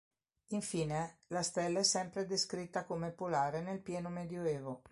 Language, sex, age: Italian, female, 60-69